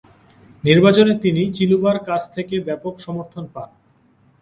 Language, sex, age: Bengali, male, 19-29